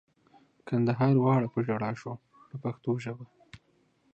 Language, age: Pashto, 19-29